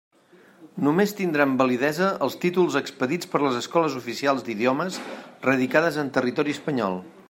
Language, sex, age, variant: Catalan, male, 50-59, Central